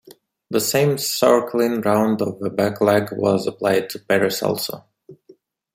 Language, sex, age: English, male, 30-39